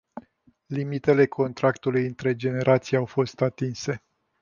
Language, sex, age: Romanian, male, 50-59